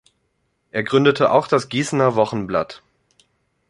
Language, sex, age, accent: German, male, 19-29, Deutschland Deutsch